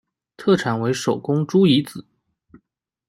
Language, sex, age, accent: Chinese, male, 19-29, 出生地：江苏省